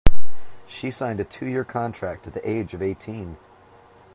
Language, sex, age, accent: English, male, 40-49, United States English